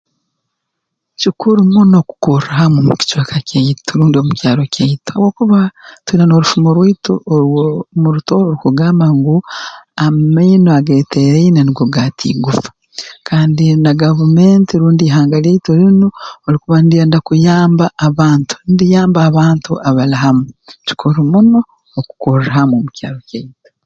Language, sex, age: Tooro, female, 40-49